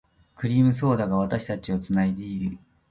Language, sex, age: Japanese, male, 30-39